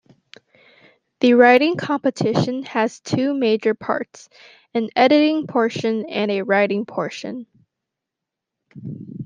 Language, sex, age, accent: English, female, under 19, United States English